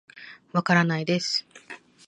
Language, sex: Japanese, female